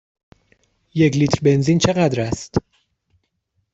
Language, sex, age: Persian, male, 19-29